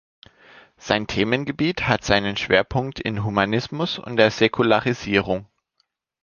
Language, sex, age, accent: German, male, 30-39, Deutschland Deutsch